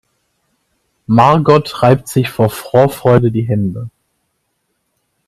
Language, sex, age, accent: German, male, 19-29, Deutschland Deutsch